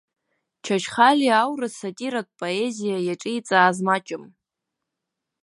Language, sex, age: Abkhazian, female, under 19